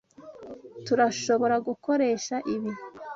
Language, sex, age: Kinyarwanda, female, 19-29